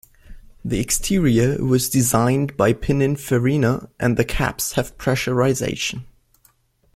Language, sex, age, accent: English, male, 19-29, Australian English